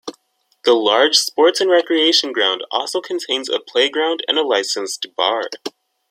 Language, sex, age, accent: English, male, under 19, United States English